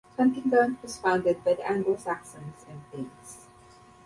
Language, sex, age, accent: English, female, 19-29, Filipino